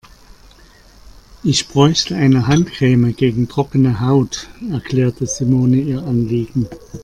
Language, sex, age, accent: German, male, 50-59, Deutschland Deutsch